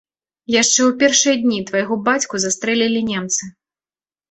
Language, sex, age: Belarusian, female, 30-39